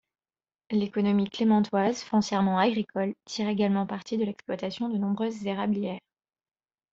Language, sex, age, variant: French, female, 19-29, Français de métropole